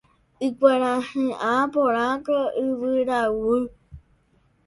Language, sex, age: Guarani, female, under 19